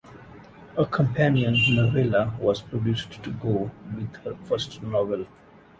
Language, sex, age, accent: English, male, 30-39, India and South Asia (India, Pakistan, Sri Lanka)